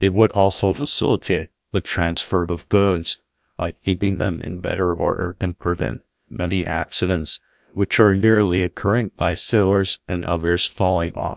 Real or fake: fake